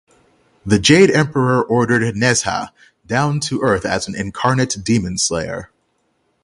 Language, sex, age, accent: English, male, 30-39, United States English; England English